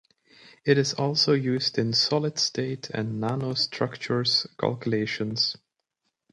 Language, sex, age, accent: English, male, 19-29, England English